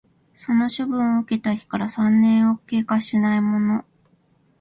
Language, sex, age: Japanese, female, 40-49